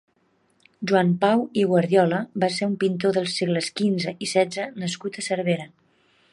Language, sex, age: Catalan, female, 40-49